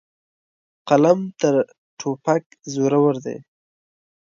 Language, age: Pashto, 19-29